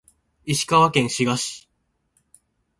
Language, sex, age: Japanese, male, 19-29